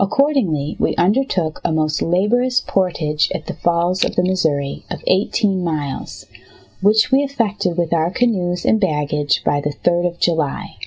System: none